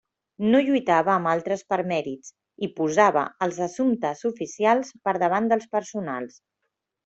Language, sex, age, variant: Catalan, female, 40-49, Central